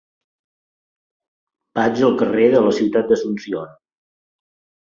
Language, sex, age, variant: Catalan, male, 30-39, Central